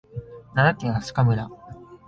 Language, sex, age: Japanese, male, 19-29